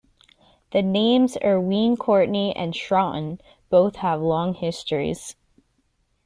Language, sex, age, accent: English, female, 19-29, United States English